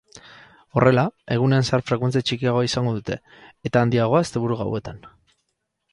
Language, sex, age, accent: Basque, male, 30-39, Mendebalekoa (Araba, Bizkaia, Gipuzkoako mendebaleko herri batzuk)